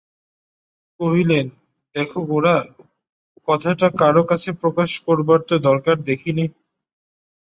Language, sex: Bengali, male